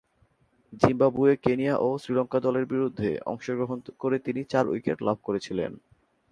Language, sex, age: Bengali, male, 19-29